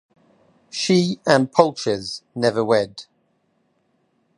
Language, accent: English, England English